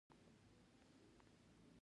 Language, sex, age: Pashto, female, 30-39